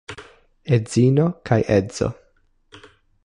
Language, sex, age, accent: Esperanto, male, 19-29, Internacia